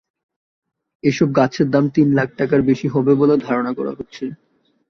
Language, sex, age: Bengali, male, 19-29